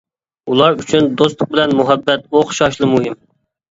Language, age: Uyghur, 19-29